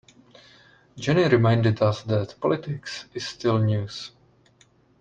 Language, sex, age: English, male, 30-39